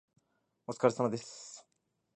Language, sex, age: Japanese, male, 19-29